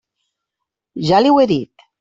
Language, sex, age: Catalan, female, 50-59